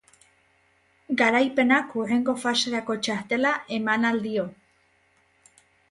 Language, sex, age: Basque, female, 40-49